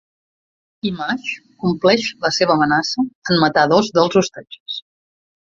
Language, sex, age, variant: Catalan, female, 40-49, Central